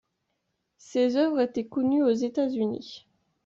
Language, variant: French, Français de métropole